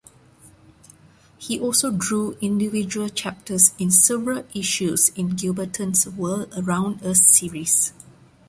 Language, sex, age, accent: English, female, 30-39, Malaysian English